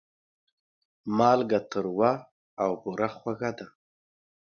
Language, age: Pashto, 19-29